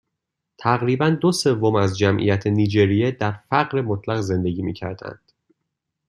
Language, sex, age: Persian, male, 19-29